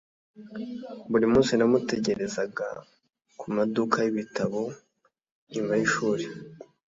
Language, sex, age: Kinyarwanda, male, 19-29